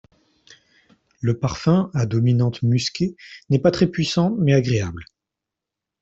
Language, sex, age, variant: French, male, 40-49, Français de métropole